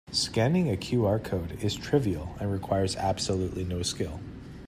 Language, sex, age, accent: English, male, 30-39, United States English